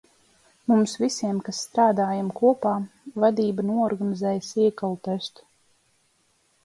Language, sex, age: Latvian, female, 30-39